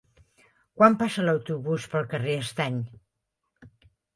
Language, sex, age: Catalan, female, 60-69